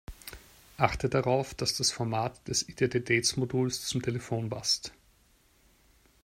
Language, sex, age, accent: German, male, 30-39, Österreichisches Deutsch